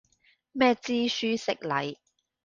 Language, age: Cantonese, 30-39